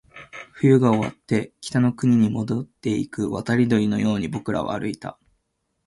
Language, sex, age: Japanese, male, 19-29